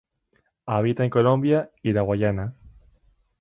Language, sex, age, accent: Spanish, male, 19-29, España: Islas Canarias